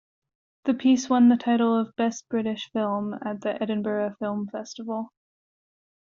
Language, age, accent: English, 19-29, United States English